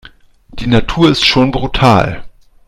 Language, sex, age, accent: German, male, 40-49, Deutschland Deutsch